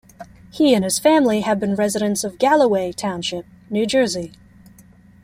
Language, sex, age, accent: English, female, 19-29, United States English